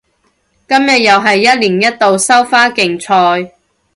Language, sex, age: Cantonese, female, 30-39